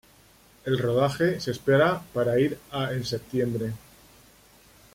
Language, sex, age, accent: Spanish, male, 40-49, España: Centro-Sur peninsular (Madrid, Toledo, Castilla-La Mancha)